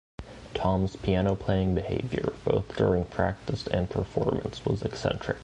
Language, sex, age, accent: English, male, 19-29, United States English